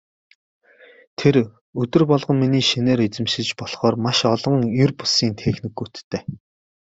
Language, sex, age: Mongolian, male, 30-39